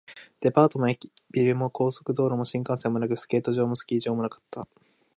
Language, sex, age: Japanese, male, 19-29